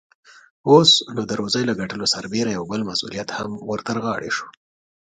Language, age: Pashto, 30-39